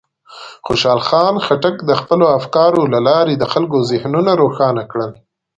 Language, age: Pashto, 19-29